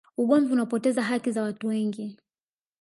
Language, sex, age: Swahili, male, 19-29